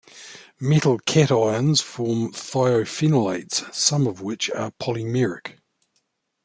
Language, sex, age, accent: English, male, 50-59, New Zealand English